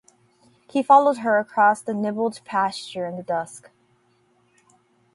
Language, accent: English, United States English